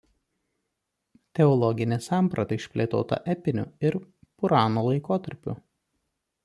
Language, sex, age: Lithuanian, male, 30-39